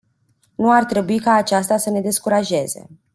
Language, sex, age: Romanian, female, 19-29